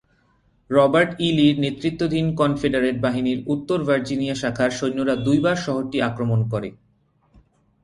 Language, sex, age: Bengali, male, 19-29